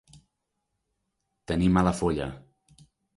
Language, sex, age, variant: Catalan, male, 30-39, Central